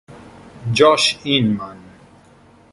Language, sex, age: Italian, male, 30-39